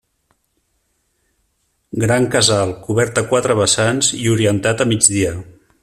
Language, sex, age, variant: Catalan, male, 50-59, Central